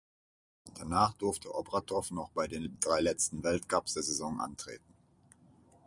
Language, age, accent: German, 30-39, Deutschland Deutsch